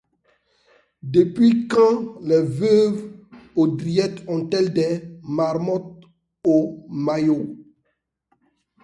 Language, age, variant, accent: French, 30-39, Français d'Afrique subsaharienne et des îles africaines, Français de Côte d’Ivoire